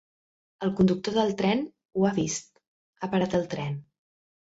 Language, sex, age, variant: Catalan, female, 19-29, Central